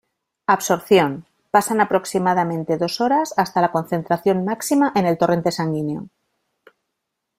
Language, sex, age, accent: Spanish, female, 40-49, España: Norte peninsular (Asturias, Castilla y León, Cantabria, País Vasco, Navarra, Aragón, La Rioja, Guadalajara, Cuenca)